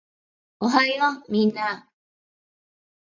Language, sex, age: Japanese, female, 50-59